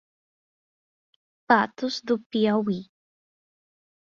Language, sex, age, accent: Portuguese, female, 19-29, Gaucho